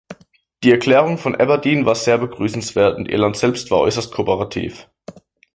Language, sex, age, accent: German, male, 19-29, Deutschland Deutsch